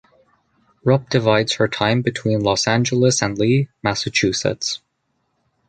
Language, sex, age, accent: English, male, under 19, Canadian English